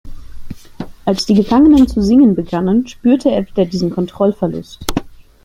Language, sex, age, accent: German, female, 30-39, Deutschland Deutsch